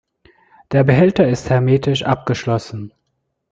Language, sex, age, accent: German, male, 40-49, Deutschland Deutsch